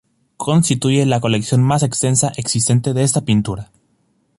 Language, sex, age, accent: Spanish, male, under 19, México